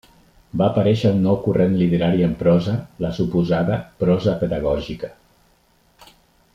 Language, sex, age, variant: Catalan, male, 50-59, Central